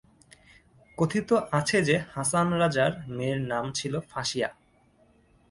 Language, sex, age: Bengali, male, 19-29